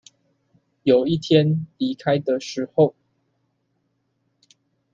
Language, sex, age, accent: Chinese, male, 19-29, 出生地：新北市